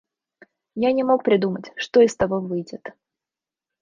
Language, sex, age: Russian, female, 19-29